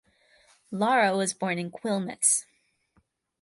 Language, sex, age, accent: English, female, under 19, United States English